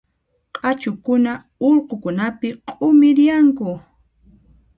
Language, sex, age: Puno Quechua, female, 30-39